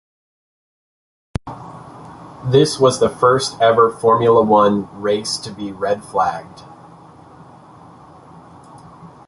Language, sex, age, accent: English, male, 30-39, United States English